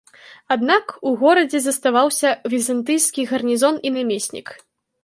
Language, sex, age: Belarusian, female, 19-29